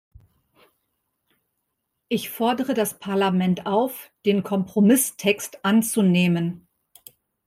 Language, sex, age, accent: German, female, 50-59, Deutschland Deutsch